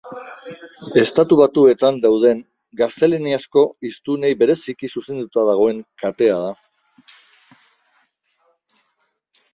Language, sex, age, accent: Basque, male, 50-59, Mendebalekoa (Araba, Bizkaia, Gipuzkoako mendebaleko herri batzuk)